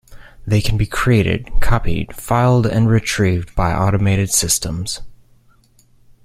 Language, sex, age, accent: English, male, 19-29, United States English